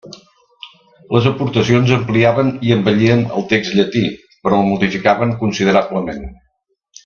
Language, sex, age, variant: Catalan, male, 70-79, Central